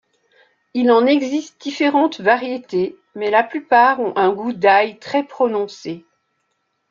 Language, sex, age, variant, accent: French, female, 50-59, Français d'Europe, Français de Suisse